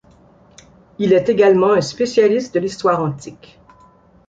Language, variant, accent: French, Français d'Amérique du Nord, Français du Canada